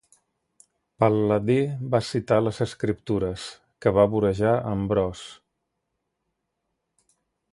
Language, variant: Catalan, Central